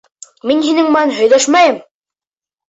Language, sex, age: Bashkir, male, under 19